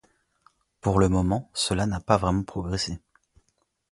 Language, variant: French, Français de métropole